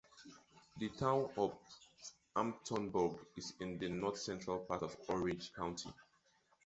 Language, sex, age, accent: English, male, 30-39, England English